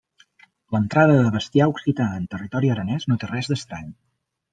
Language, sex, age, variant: Catalan, male, 40-49, Central